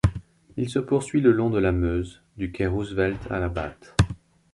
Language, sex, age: French, male, 40-49